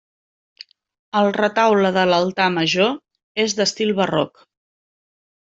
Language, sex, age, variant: Catalan, female, 40-49, Central